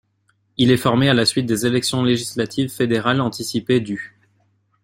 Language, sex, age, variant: French, male, 19-29, Français de métropole